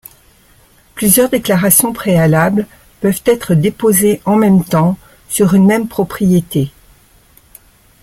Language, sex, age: French, male, 60-69